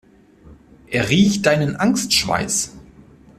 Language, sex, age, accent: German, male, 30-39, Deutschland Deutsch